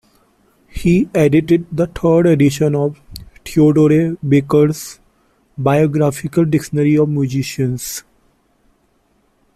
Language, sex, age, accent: English, male, 19-29, India and South Asia (India, Pakistan, Sri Lanka)